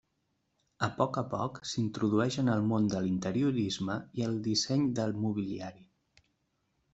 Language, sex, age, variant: Catalan, male, 19-29, Central